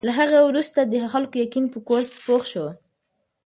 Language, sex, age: Pashto, female, 19-29